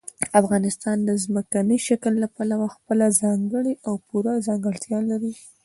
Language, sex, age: Pashto, female, 19-29